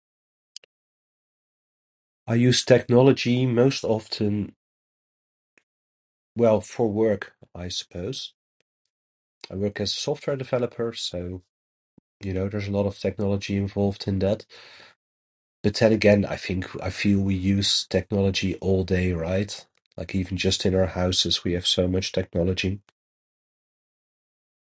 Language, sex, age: English, male, 30-39